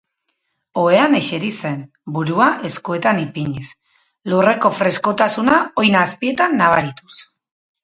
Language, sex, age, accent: Basque, female, 40-49, Mendebalekoa (Araba, Bizkaia, Gipuzkoako mendebaleko herri batzuk)